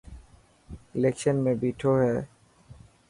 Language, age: Dhatki, 30-39